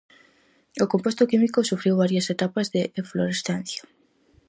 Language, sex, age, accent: Galician, female, under 19, Atlántico (seseo e gheada)